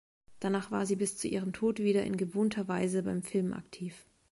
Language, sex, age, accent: German, female, 30-39, Deutschland Deutsch